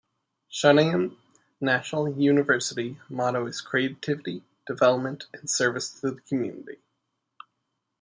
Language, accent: English, United States English